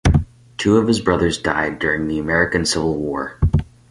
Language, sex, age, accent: English, male, 19-29, United States English